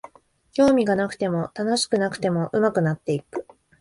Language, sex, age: Japanese, female, 19-29